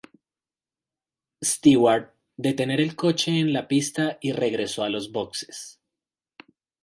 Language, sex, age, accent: Spanish, male, 30-39, Andino-Pacífico: Colombia, Perú, Ecuador, oeste de Bolivia y Venezuela andina